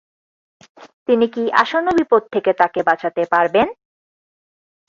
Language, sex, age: Bengali, female, 19-29